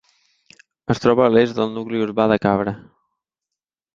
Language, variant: Catalan, Central